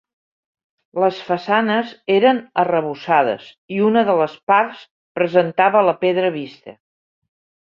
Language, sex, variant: Catalan, female, Central